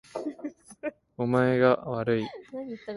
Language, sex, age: Japanese, male, 19-29